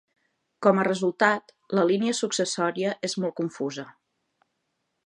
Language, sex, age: Catalan, female, 40-49